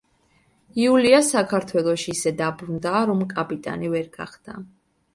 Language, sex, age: Georgian, female, 19-29